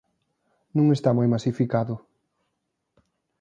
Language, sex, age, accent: Galician, male, 19-29, Atlántico (seseo e gheada)